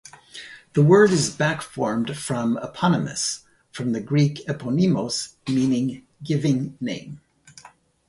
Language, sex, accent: English, male, United States English